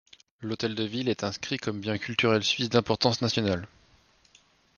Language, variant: French, Français de métropole